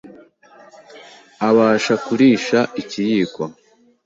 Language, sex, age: Kinyarwanda, male, 19-29